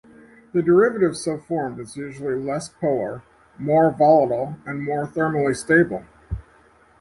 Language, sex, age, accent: English, male, 70-79, United States English